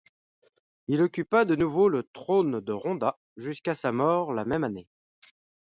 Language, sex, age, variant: French, male, 40-49, Français de métropole